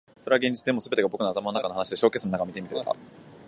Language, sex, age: Japanese, male, 19-29